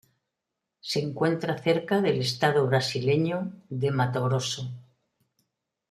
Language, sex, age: Spanish, female, 70-79